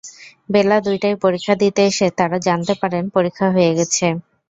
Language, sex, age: Bengali, female, 19-29